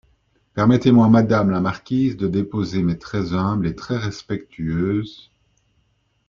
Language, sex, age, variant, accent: French, male, 50-59, Français d'Europe, Français de Belgique